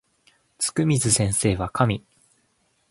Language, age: Japanese, 19-29